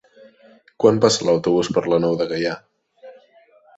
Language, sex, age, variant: Catalan, male, 19-29, Central